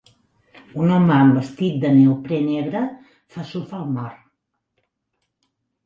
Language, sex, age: Catalan, female, 60-69